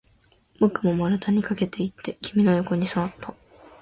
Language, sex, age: Japanese, female, under 19